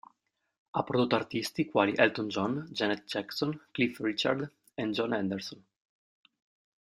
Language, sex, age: Italian, male, 19-29